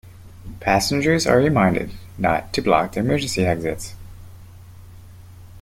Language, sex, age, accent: English, male, 30-39, United States English